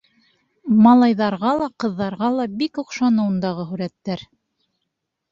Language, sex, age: Bashkir, female, 19-29